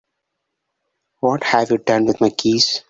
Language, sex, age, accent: English, male, 19-29, India and South Asia (India, Pakistan, Sri Lanka)